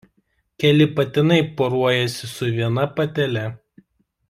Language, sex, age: Lithuanian, male, 19-29